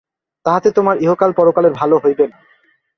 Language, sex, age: Bengali, male, 19-29